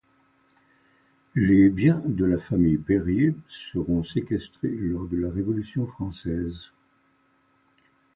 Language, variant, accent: French, Français d'Europe, Français de Suisse